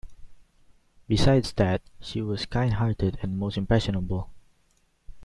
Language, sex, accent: English, male, Singaporean English